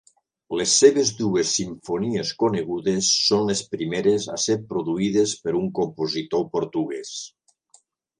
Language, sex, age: Catalan, male, 60-69